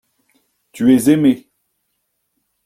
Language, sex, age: French, male, 50-59